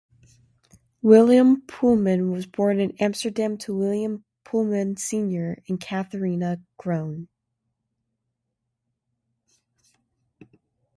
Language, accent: English, United States English